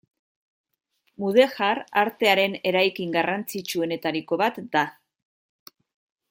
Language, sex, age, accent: Basque, female, 40-49, Mendebalekoa (Araba, Bizkaia, Gipuzkoako mendebaleko herri batzuk)